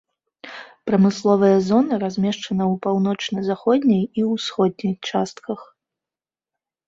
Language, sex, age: Belarusian, female, 30-39